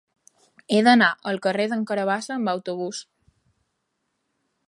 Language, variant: Catalan, Balear